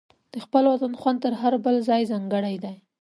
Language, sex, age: Pashto, female, 19-29